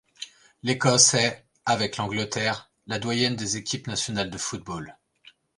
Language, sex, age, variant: French, male, 30-39, Français de métropole